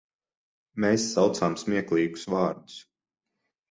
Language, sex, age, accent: Latvian, male, 30-39, Riga; Dzimtā valoda; nav